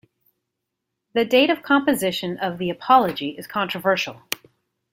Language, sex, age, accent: English, female, 40-49, United States English